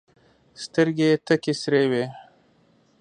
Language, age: Pashto, 19-29